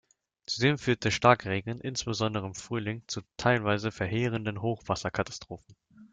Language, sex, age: German, male, under 19